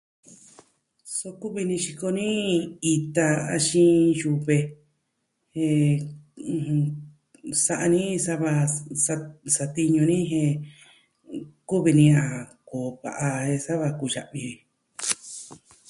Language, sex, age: Southwestern Tlaxiaco Mixtec, female, 40-49